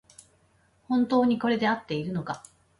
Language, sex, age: Japanese, female, 30-39